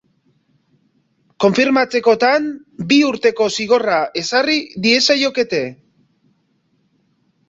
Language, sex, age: Basque, male, 40-49